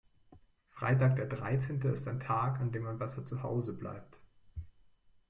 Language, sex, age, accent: German, male, 19-29, Deutschland Deutsch